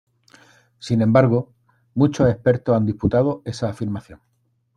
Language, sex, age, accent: Spanish, male, 50-59, España: Sur peninsular (Andalucia, Extremadura, Murcia)